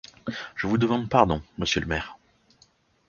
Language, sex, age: French, male, 40-49